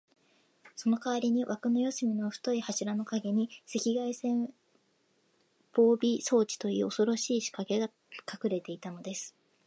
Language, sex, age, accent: Japanese, female, 19-29, 標準語